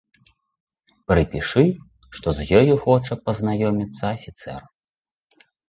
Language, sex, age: Belarusian, male, 30-39